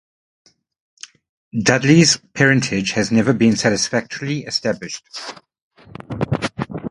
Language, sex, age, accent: English, male, 40-49, Southern African (South Africa, Zimbabwe, Namibia)